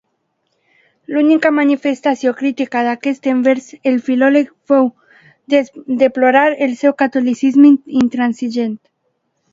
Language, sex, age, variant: Catalan, female, under 19, Alacantí